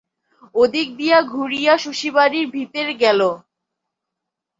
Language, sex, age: Bengali, female, 19-29